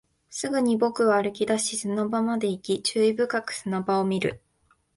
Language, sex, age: Japanese, female, 19-29